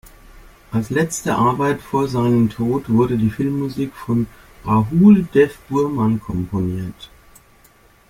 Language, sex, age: German, female, 60-69